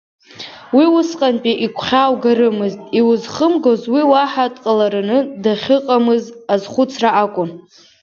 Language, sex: Abkhazian, female